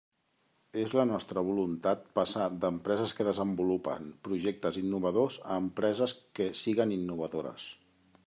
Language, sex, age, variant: Catalan, male, 40-49, Central